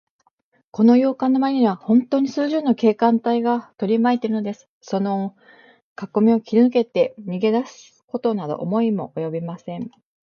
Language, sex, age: Japanese, female, 50-59